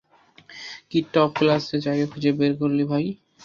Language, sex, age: Bengali, male, 19-29